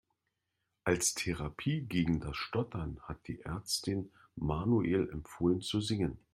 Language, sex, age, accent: German, male, 50-59, Deutschland Deutsch